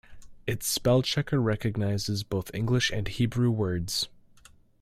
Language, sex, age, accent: English, male, under 19, United States English